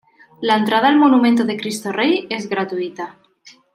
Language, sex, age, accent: Spanish, female, 30-39, España: Centro-Sur peninsular (Madrid, Toledo, Castilla-La Mancha)